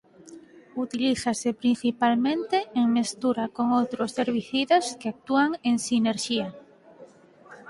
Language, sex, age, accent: Galician, female, 19-29, Normativo (estándar)